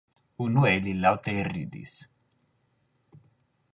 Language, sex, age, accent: Esperanto, male, 19-29, Internacia